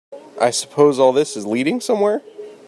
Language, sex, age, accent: English, male, 19-29, United States English